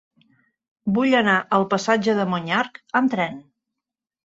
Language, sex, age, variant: Catalan, female, 40-49, Central